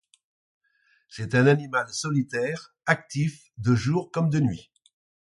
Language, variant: French, Français de métropole